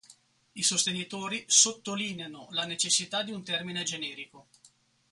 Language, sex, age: Italian, male, 40-49